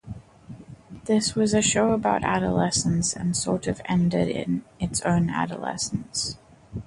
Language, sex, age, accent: English, female, 19-29, Southern African (South Africa, Zimbabwe, Namibia)